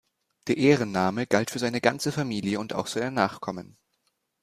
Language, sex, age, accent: German, male, 19-29, Deutschland Deutsch